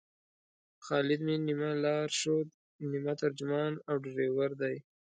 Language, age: Pashto, 19-29